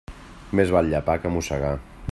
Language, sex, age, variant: Catalan, male, 40-49, Central